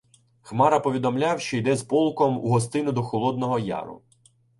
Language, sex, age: Ukrainian, male, 19-29